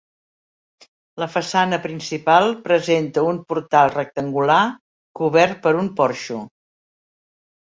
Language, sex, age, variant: Catalan, female, 70-79, Central